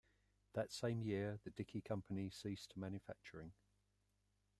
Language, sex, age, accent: English, male, 50-59, England English